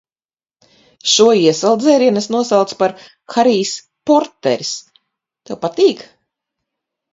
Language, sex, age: Latvian, female, 50-59